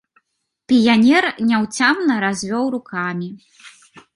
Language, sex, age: Belarusian, female, 19-29